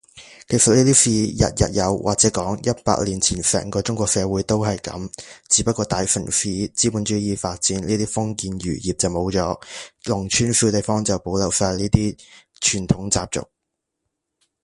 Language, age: Cantonese, 19-29